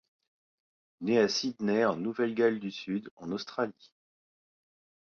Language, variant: French, Français de métropole